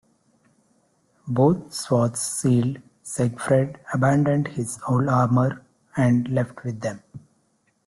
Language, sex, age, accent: English, male, 50-59, India and South Asia (India, Pakistan, Sri Lanka)